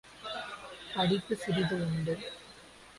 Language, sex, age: Tamil, female, 19-29